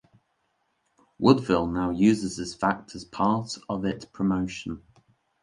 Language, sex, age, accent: English, male, 19-29, England English